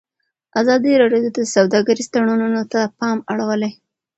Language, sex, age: Pashto, female, 19-29